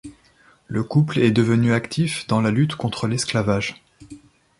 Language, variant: French, Français de métropole